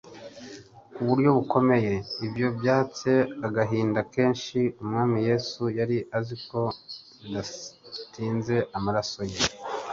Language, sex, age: Kinyarwanda, male, 40-49